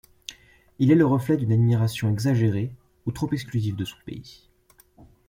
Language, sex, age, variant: French, male, 19-29, Français de métropole